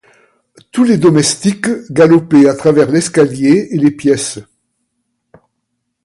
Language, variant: French, Français de métropole